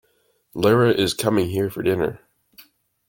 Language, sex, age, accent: English, male, 30-39, Canadian English